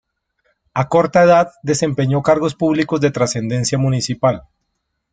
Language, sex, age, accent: Spanish, male, 30-39, Andino-Pacífico: Colombia, Perú, Ecuador, oeste de Bolivia y Venezuela andina